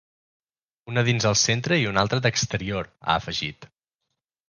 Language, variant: Catalan, Central